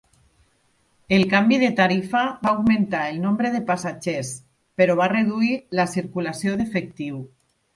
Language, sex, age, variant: Catalan, female, 40-49, Central